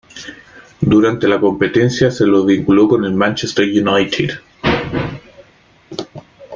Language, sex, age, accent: Spanish, male, 19-29, Chileno: Chile, Cuyo